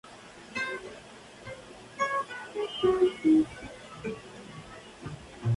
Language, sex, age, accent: Spanish, male, 19-29, México